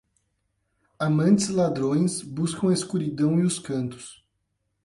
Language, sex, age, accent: Portuguese, male, 19-29, Paulista